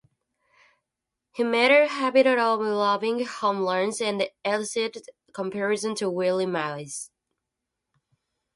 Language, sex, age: English, female, 19-29